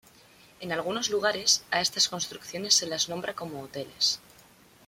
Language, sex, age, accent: Spanish, female, 19-29, España: Norte peninsular (Asturias, Castilla y León, Cantabria, País Vasco, Navarra, Aragón, La Rioja, Guadalajara, Cuenca)